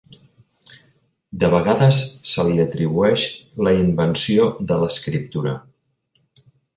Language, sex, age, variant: Catalan, male, 50-59, Central